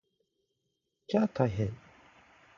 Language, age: Japanese, 40-49